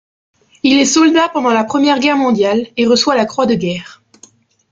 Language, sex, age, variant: French, female, 19-29, Français de métropole